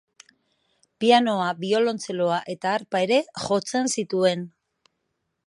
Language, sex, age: Basque, female, 40-49